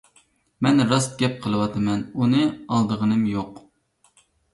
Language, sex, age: Uyghur, female, 19-29